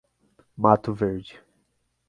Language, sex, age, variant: Portuguese, male, 30-39, Portuguese (Brasil)